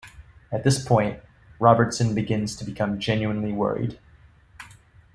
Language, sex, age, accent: English, male, 19-29, United States English